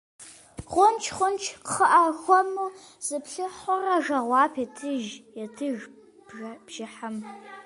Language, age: Kabardian, under 19